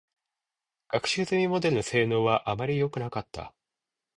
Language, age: Japanese, 30-39